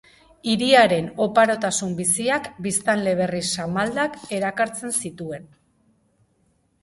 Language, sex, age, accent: Basque, female, 40-49, Mendebalekoa (Araba, Bizkaia, Gipuzkoako mendebaleko herri batzuk)